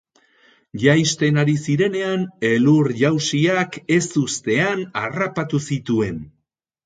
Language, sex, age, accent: Basque, male, 60-69, Erdialdekoa edo Nafarra (Gipuzkoa, Nafarroa)